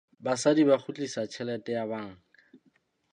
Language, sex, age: Southern Sotho, male, 30-39